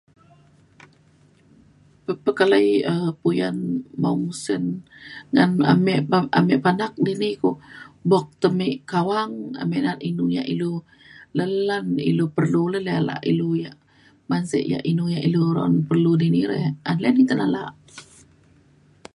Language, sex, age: Mainstream Kenyah, female, 30-39